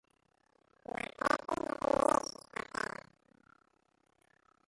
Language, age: Greek, 50-59